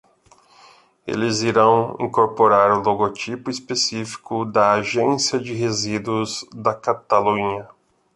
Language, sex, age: Portuguese, male, 40-49